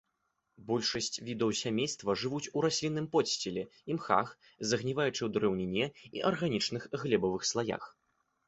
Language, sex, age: Belarusian, male, 19-29